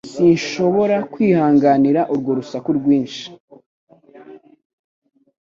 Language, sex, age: Kinyarwanda, male, under 19